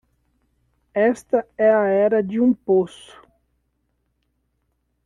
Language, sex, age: Portuguese, male, 30-39